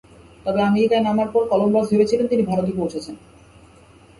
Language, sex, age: Bengali, male, 19-29